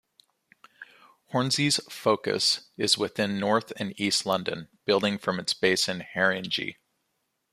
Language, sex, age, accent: English, male, 40-49, United States English